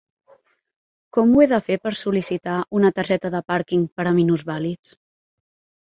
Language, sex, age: Catalan, female, 19-29